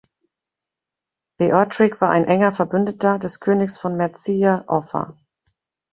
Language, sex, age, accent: German, female, 30-39, Deutschland Deutsch